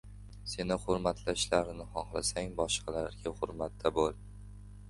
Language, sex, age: Uzbek, male, under 19